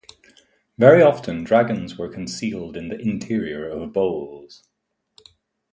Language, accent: English, England English